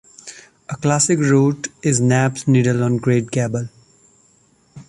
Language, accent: English, India and South Asia (India, Pakistan, Sri Lanka)